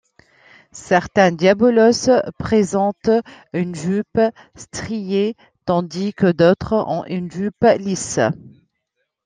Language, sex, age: French, female, 40-49